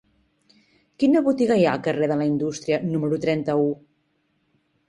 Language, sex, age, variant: Catalan, female, 40-49, Central